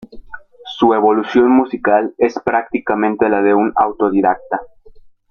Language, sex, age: Spanish, female, 19-29